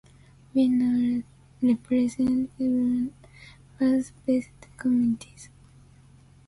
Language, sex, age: English, female, 19-29